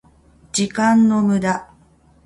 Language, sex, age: Japanese, female, 50-59